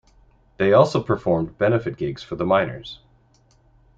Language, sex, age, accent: English, male, 40-49, Canadian English